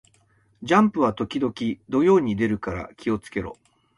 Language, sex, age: Japanese, male, 50-59